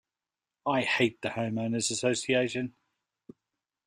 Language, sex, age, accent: English, male, 50-59, Australian English